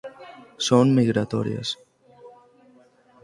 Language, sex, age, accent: Galician, male, 19-29, Normativo (estándar)